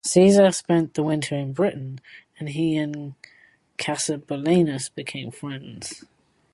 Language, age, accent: English, 19-29, England English